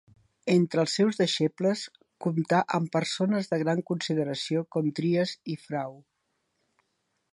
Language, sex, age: Catalan, female, 60-69